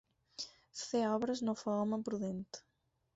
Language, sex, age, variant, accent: Catalan, female, 19-29, Balear, menorquí